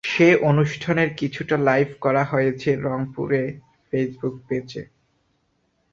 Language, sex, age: Bengali, male, 19-29